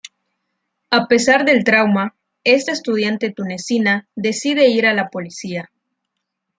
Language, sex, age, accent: Spanish, female, 19-29, México